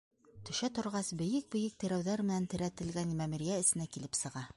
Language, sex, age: Bashkir, female, 30-39